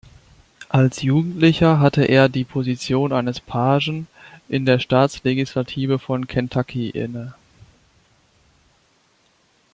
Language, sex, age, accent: German, male, 19-29, Deutschland Deutsch